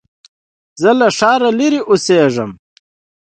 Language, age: Pashto, 30-39